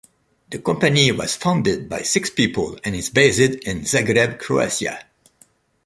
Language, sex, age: English, male, 60-69